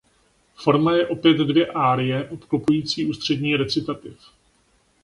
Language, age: Czech, 40-49